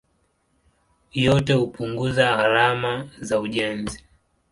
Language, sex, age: Swahili, male, 19-29